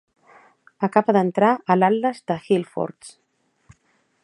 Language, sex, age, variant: Catalan, female, 50-59, Central